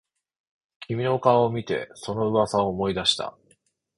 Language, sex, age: Japanese, male, 40-49